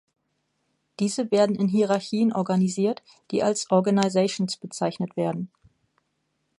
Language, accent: German, Deutschland Deutsch